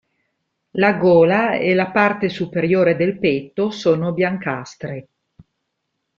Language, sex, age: Italian, female, 40-49